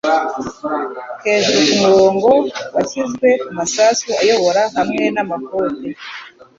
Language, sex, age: Kinyarwanda, female, 50-59